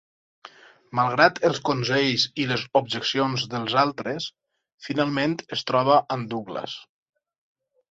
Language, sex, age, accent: Catalan, male, 30-39, valencià